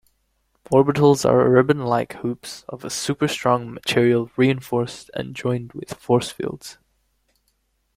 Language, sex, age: English, male, 19-29